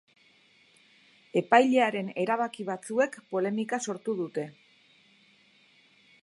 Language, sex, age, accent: Basque, female, 50-59, Erdialdekoa edo Nafarra (Gipuzkoa, Nafarroa)